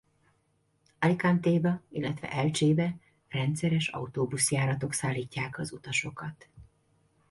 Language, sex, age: Hungarian, female, 40-49